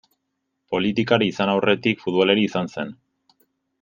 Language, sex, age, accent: Basque, male, 19-29, Mendebalekoa (Araba, Bizkaia, Gipuzkoako mendebaleko herri batzuk)